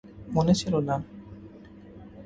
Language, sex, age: Bengali, male, 19-29